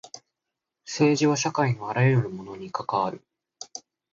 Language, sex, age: Japanese, male, 19-29